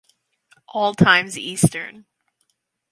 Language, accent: English, Canadian English